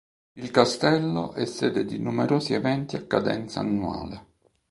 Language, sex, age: Italian, male, 50-59